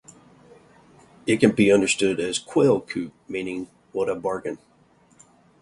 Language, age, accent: English, 19-29, United States English